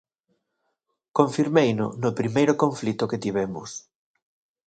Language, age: Galician, 40-49